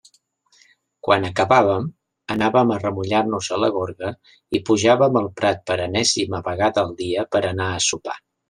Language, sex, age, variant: Catalan, male, 60-69, Central